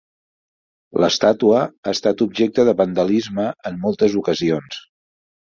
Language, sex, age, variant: Catalan, male, 50-59, Central